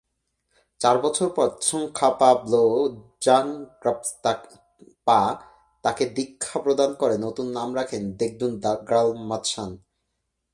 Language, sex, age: Bengali, male, 19-29